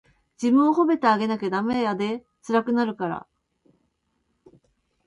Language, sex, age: Japanese, female, 50-59